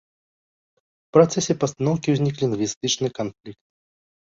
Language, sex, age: Belarusian, male, 19-29